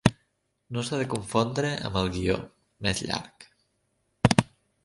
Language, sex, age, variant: Catalan, male, 30-39, Nord-Occidental